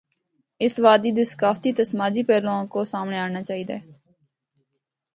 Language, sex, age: Northern Hindko, female, 19-29